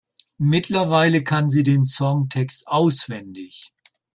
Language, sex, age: German, male, 60-69